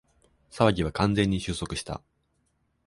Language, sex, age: Japanese, male, 19-29